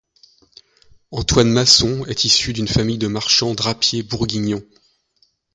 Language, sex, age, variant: French, male, 40-49, Français de métropole